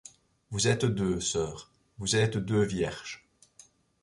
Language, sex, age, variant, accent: French, male, 50-59, Français d'Europe, Français de Belgique